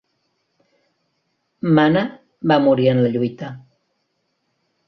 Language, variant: Catalan, Central